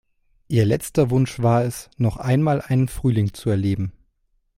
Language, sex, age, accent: German, male, 30-39, Deutschland Deutsch